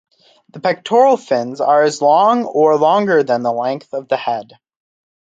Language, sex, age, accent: English, male, under 19, United States English